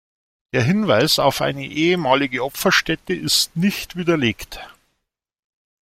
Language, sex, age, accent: German, male, 50-59, Deutschland Deutsch